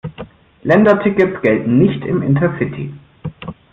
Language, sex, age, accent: German, male, 19-29, Deutschland Deutsch